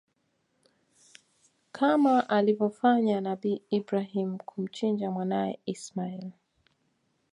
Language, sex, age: Swahili, female, 19-29